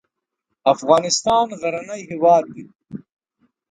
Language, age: Pashto, 50-59